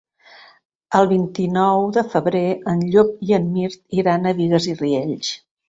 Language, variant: Catalan, Central